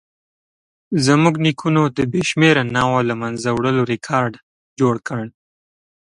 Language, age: Pashto, 19-29